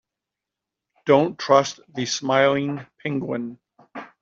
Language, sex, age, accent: English, male, 50-59, United States English